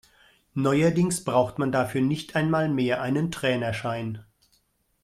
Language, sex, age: German, male, 50-59